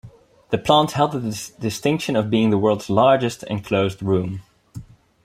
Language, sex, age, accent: English, male, 19-29, Dutch